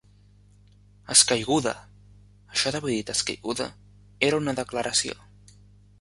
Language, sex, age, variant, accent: Catalan, male, under 19, Central, central